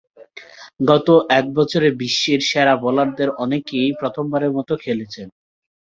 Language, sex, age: Bengali, male, 19-29